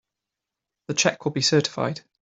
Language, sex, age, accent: English, male, 19-29, Welsh English